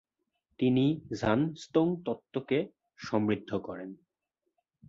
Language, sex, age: Bengali, male, 19-29